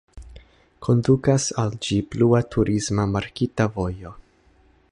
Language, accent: Esperanto, Internacia